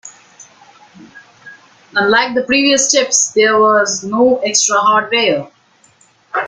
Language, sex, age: English, male, under 19